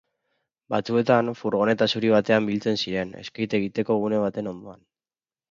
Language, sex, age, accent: Basque, male, under 19, Mendebalekoa (Araba, Bizkaia, Gipuzkoako mendebaleko herri batzuk)